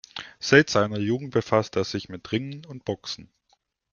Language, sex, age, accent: German, male, 19-29, Deutschland Deutsch